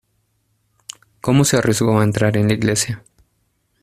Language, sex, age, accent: Spanish, male, 19-29, Andino-Pacífico: Colombia, Perú, Ecuador, oeste de Bolivia y Venezuela andina